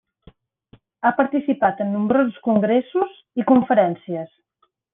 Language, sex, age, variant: Catalan, female, 50-59, Central